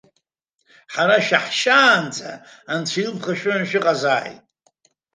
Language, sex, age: Abkhazian, male, 80-89